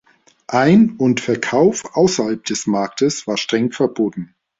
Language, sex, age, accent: German, male, 40-49, Deutschland Deutsch